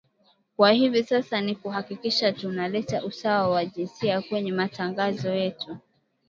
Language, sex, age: Swahili, female, 19-29